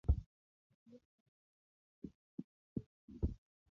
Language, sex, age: Pashto, female, 19-29